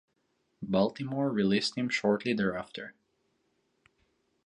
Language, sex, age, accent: English, male, 19-29, United States English